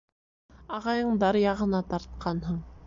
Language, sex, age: Bashkir, female, 19-29